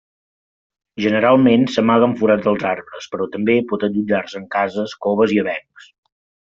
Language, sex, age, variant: Catalan, male, 30-39, Central